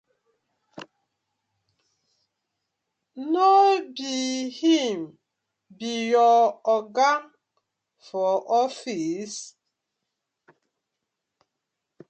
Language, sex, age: Nigerian Pidgin, female, 30-39